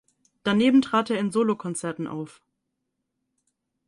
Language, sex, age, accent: German, female, 19-29, Deutschland Deutsch